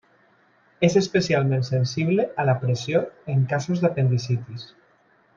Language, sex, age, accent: Catalan, male, 30-39, valencià